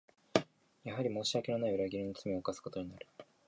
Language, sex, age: Japanese, male, 19-29